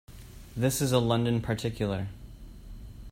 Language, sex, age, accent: English, male, 30-39, Canadian English